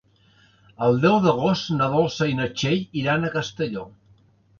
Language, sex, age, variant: Catalan, male, 50-59, Central